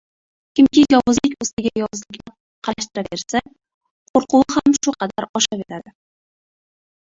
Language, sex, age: Uzbek, female, 19-29